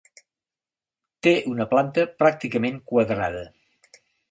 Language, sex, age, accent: Catalan, male, 60-69, central; septentrional